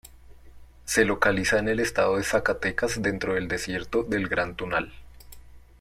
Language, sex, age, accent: Spanish, male, 19-29, Andino-Pacífico: Colombia, Perú, Ecuador, oeste de Bolivia y Venezuela andina